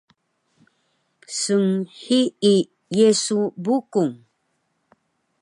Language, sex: Taroko, female